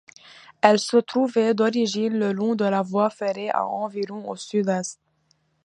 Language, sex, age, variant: French, female, 19-29, Français de métropole